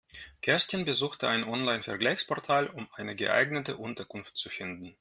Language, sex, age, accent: German, male, 40-49, Russisch Deutsch